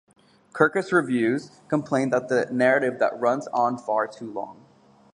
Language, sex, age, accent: English, male, 19-29, United States English